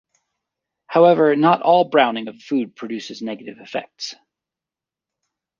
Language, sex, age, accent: English, male, 40-49, United States English